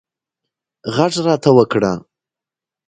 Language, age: Pashto, 19-29